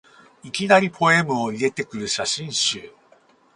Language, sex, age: Japanese, male, 40-49